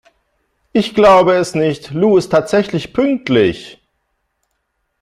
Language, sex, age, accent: German, male, 50-59, Deutschland Deutsch